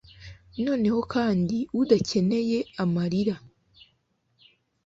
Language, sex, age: Kinyarwanda, female, under 19